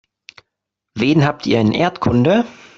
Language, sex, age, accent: German, male, 19-29, Deutschland Deutsch